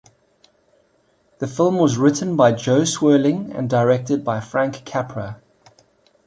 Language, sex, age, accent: English, male, 40-49, Southern African (South Africa, Zimbabwe, Namibia)